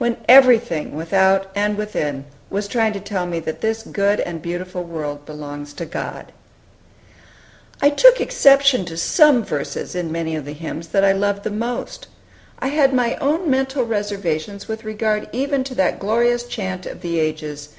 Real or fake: real